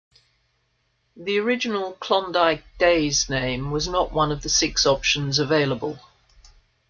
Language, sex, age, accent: English, female, 50-59, Australian English